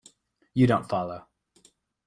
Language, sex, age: English, male, 19-29